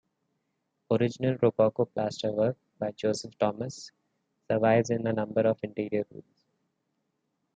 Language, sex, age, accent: English, male, 19-29, India and South Asia (India, Pakistan, Sri Lanka)